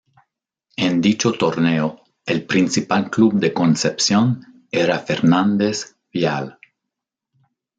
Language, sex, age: Spanish, male, 50-59